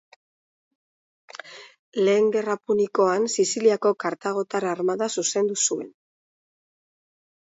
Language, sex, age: Basque, female, 50-59